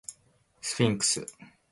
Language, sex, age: Japanese, male, 19-29